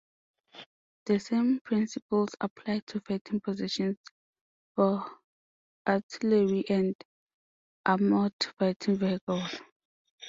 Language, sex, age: English, female, 19-29